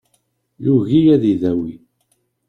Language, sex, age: Kabyle, male, 30-39